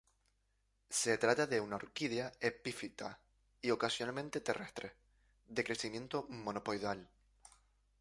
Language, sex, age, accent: Spanish, male, 19-29, España: Islas Canarias